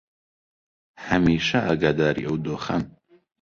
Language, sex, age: Central Kurdish, male, under 19